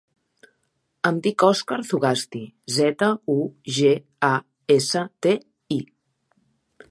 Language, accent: Catalan, central; nord-occidental